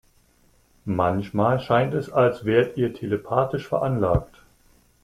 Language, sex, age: German, male, 30-39